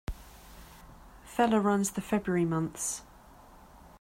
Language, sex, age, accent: English, female, 40-49, England English